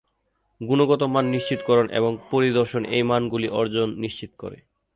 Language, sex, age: Bengali, male, 19-29